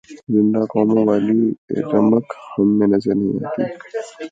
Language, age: Urdu, 19-29